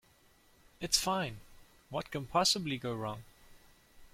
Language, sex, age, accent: English, male, 19-29, Southern African (South Africa, Zimbabwe, Namibia)